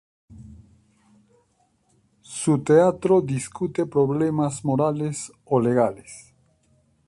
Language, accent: Spanish, Andino-Pacífico: Colombia, Perú, Ecuador, oeste de Bolivia y Venezuela andina